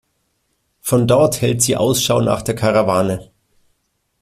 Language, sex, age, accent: German, male, 40-49, Deutschland Deutsch